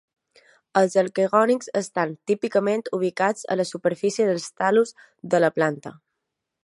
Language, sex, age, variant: Catalan, female, 19-29, Balear